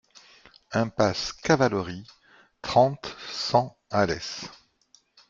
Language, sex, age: French, male, 50-59